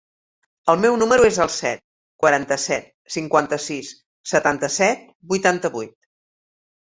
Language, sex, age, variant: Catalan, female, 60-69, Central